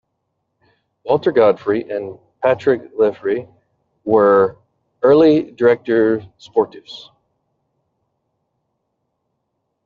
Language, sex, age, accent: English, male, 30-39, United States English